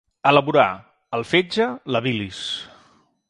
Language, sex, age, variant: Catalan, male, 30-39, Central